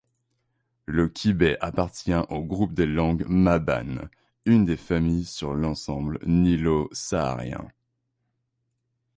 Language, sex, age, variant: French, male, 19-29, Français de métropole